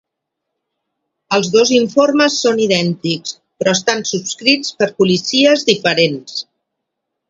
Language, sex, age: Catalan, female, 60-69